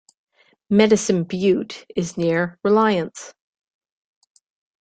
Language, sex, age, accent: English, female, 40-49, Canadian English